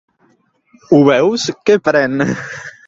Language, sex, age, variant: Catalan, male, 19-29, Central